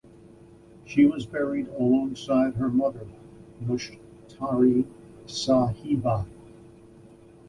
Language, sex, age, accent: English, male, 70-79, United States English